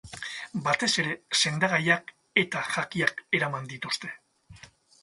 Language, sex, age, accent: Basque, male, 60-69, Mendebalekoa (Araba, Bizkaia, Gipuzkoako mendebaleko herri batzuk)